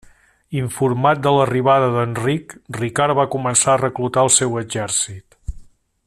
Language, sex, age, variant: Catalan, male, 50-59, Central